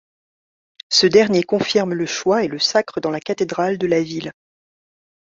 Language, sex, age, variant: French, female, 40-49, Français de métropole